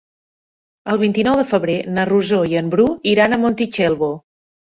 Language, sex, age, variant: Catalan, female, 40-49, Central